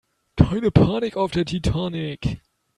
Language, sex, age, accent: German, male, 19-29, Deutschland Deutsch